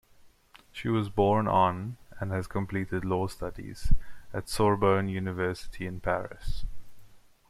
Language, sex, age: English, male, 19-29